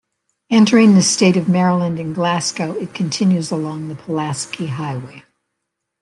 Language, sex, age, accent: English, female, 70-79, United States English